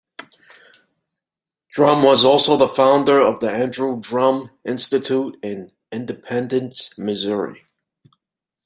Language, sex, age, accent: English, male, 40-49, United States English